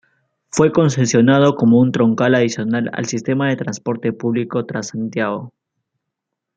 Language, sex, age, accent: Spanish, male, 19-29, Andino-Pacífico: Colombia, Perú, Ecuador, oeste de Bolivia y Venezuela andina